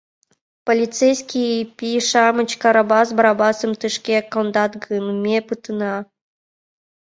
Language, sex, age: Mari, female, under 19